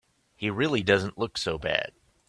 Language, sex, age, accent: English, male, 40-49, United States English